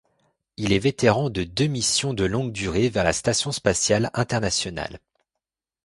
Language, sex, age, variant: French, male, 19-29, Français de métropole